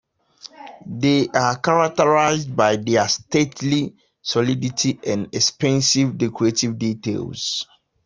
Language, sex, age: English, male, 30-39